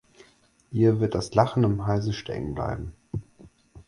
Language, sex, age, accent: German, male, 19-29, Deutschland Deutsch